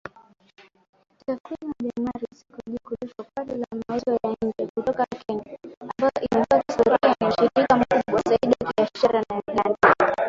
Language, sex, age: Swahili, female, 19-29